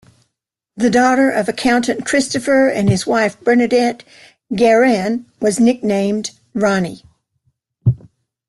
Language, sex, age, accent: English, female, 60-69, United States English